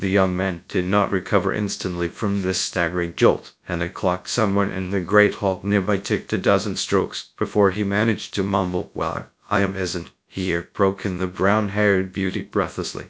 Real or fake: fake